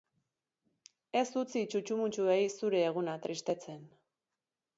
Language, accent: Basque, Erdialdekoa edo Nafarra (Gipuzkoa, Nafarroa)